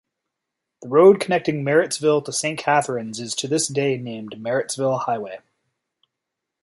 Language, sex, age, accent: English, male, 30-39, Canadian English